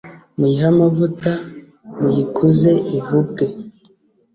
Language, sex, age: Kinyarwanda, male, 30-39